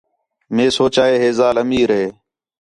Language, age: Khetrani, 19-29